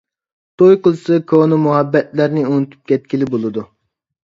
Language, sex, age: Uyghur, male, 19-29